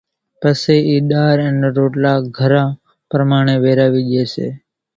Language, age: Kachi Koli, 19-29